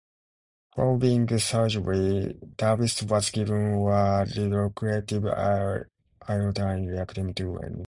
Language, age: English, 19-29